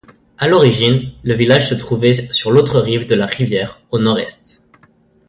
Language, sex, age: French, male, under 19